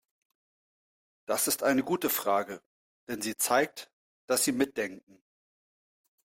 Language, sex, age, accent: German, male, 30-39, Deutschland Deutsch